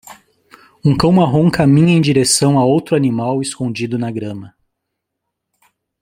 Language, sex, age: Portuguese, male, 40-49